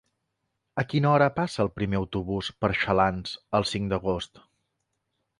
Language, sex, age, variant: Catalan, male, 40-49, Central